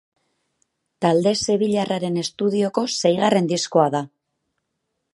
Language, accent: Basque, Erdialdekoa edo Nafarra (Gipuzkoa, Nafarroa)